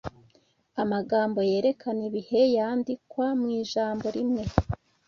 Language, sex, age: Kinyarwanda, female, 19-29